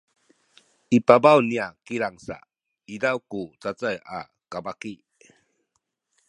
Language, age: Sakizaya, 60-69